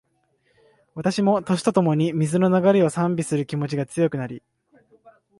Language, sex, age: Japanese, male, under 19